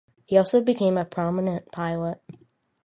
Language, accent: English, United States English